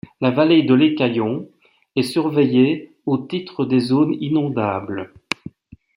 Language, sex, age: French, male, 50-59